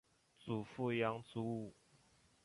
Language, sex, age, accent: Chinese, male, 19-29, 出生地：江西省